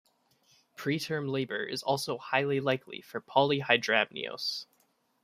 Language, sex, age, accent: English, male, 19-29, Canadian English